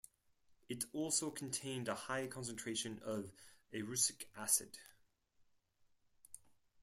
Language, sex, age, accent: English, male, 30-39, United States English